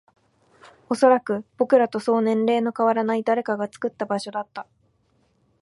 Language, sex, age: Japanese, female, 19-29